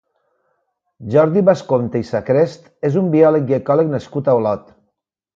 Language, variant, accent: Catalan, Valencià meridional, valencià